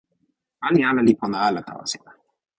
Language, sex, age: Toki Pona, male, 19-29